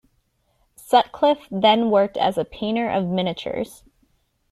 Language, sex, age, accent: English, female, 19-29, United States English